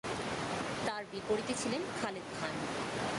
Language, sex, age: Bengali, female, 30-39